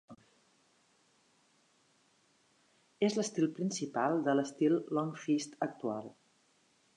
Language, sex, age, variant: Catalan, female, 50-59, Central